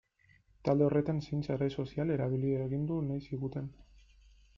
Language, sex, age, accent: Basque, male, 19-29, Erdialdekoa edo Nafarra (Gipuzkoa, Nafarroa)